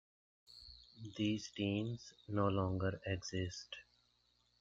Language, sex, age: English, male, 30-39